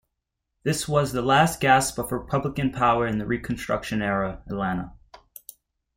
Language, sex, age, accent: English, male, 19-29, United States English